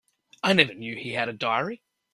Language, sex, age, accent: English, male, 40-49, Australian English